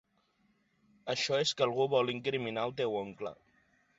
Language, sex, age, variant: Catalan, male, 19-29, Nord-Occidental